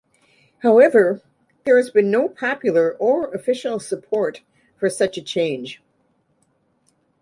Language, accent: English, United States English